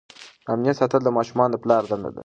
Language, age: Pashto, under 19